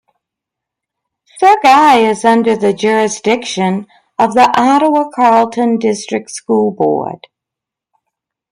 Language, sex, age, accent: English, female, 70-79, United States English